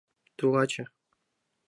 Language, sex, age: Mari, male, 19-29